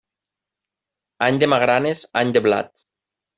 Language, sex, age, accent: Catalan, male, 30-39, valencià